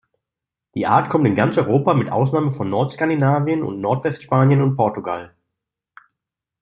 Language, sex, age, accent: German, male, 30-39, Deutschland Deutsch